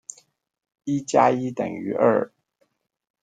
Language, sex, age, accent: Chinese, male, 40-49, 出生地：臺中市